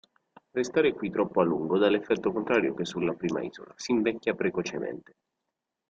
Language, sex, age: Italian, male, 19-29